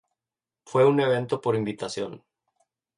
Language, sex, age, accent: Spanish, male, 30-39, México